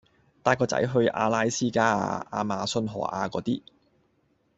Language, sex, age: Cantonese, male, 30-39